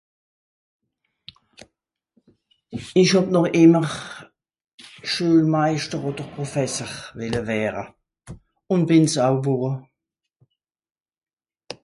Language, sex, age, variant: Swiss German, female, 60-69, Nordniederàlemmànisch (Rishoffe, Zàwere, Bùsswìller, Hawenau, Brüemt, Stroossbùri, Molse, Dàmbàch, Schlettstàtt, Pfàlzbùri usw.)